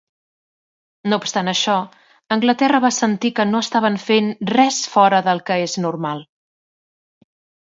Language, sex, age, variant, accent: Catalan, female, 40-49, Central, central